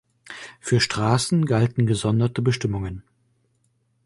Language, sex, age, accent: German, male, 19-29, Deutschland Deutsch